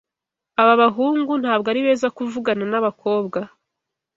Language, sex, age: Kinyarwanda, female, 19-29